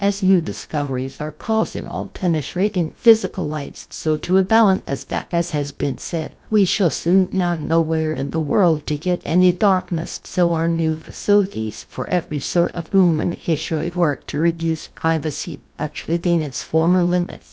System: TTS, GlowTTS